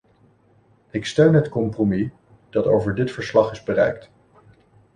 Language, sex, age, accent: Dutch, male, 19-29, Nederlands Nederlands